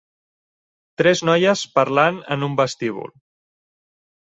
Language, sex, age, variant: Catalan, male, 19-29, Central